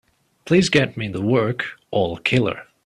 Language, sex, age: English, male, 19-29